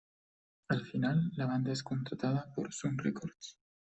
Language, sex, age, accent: Spanish, male, 30-39, América central